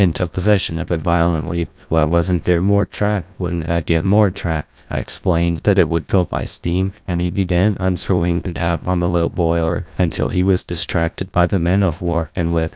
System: TTS, GlowTTS